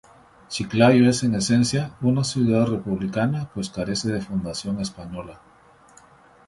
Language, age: Spanish, 50-59